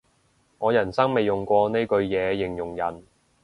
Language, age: Cantonese, 19-29